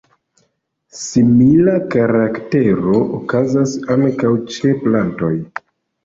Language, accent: Esperanto, Internacia